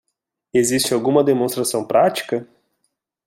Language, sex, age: Portuguese, male, 19-29